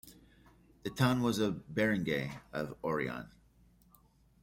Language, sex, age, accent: English, male, 50-59, United States English